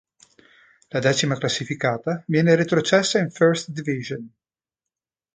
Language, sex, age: Italian, male, 40-49